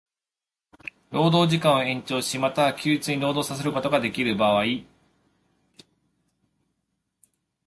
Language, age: Japanese, 40-49